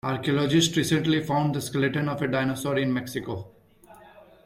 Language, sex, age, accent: English, male, 19-29, India and South Asia (India, Pakistan, Sri Lanka)